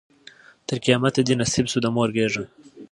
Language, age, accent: Pashto, 19-29, معیاري پښتو